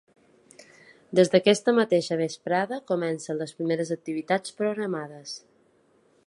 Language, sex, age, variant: Catalan, female, 30-39, Balear